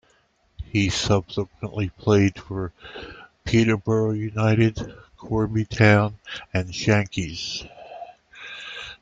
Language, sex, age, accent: English, male, 50-59, United States English